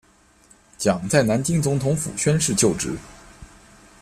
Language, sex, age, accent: Chinese, male, 19-29, 出生地：河南省